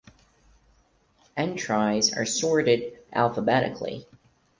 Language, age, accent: English, under 19, United States English